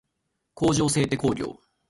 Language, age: Japanese, 19-29